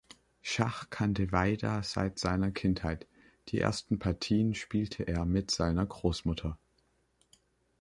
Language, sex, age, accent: German, male, under 19, Deutschland Deutsch